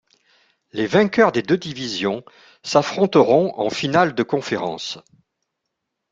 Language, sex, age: French, male, 50-59